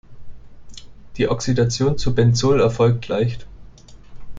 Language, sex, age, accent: German, male, 19-29, Deutschland Deutsch